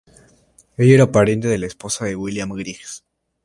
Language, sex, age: Spanish, male, 19-29